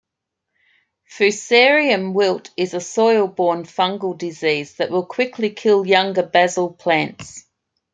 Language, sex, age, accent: English, female, 50-59, Australian English